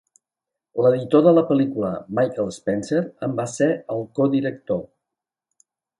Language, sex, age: Catalan, male, 50-59